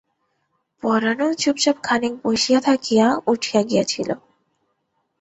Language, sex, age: Bengali, female, 19-29